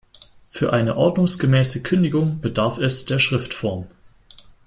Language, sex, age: German, female, 19-29